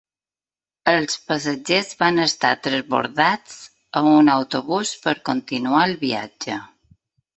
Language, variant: Catalan, Balear